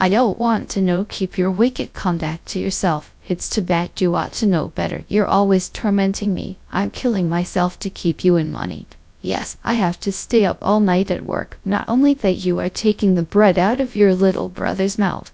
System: TTS, GradTTS